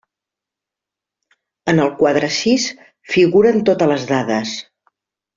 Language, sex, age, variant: Catalan, female, 50-59, Central